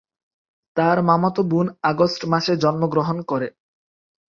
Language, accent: Bengali, Bangladeshi; শুদ্ধ বাংলা